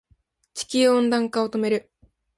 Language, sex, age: Japanese, female, 19-29